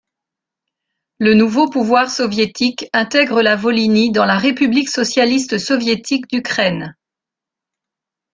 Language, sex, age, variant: French, female, 60-69, Français de métropole